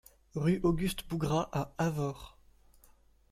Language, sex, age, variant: French, male, 19-29, Français de métropole